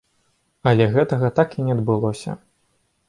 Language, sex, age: Belarusian, male, under 19